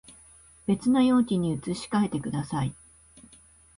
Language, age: Japanese, 40-49